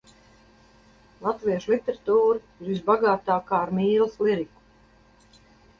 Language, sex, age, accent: Latvian, female, 50-59, Kurzeme